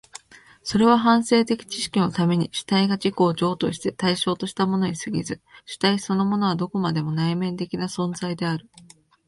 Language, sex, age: Japanese, female, 19-29